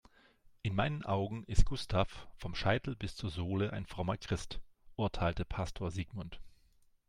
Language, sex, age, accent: German, male, 40-49, Deutschland Deutsch